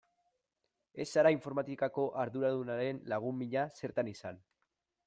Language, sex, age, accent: Basque, male, 19-29, Mendebalekoa (Araba, Bizkaia, Gipuzkoako mendebaleko herri batzuk)